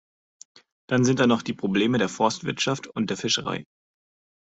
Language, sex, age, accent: German, male, 30-39, Deutschland Deutsch